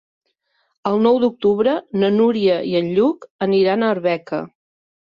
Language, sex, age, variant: Catalan, female, 50-59, Central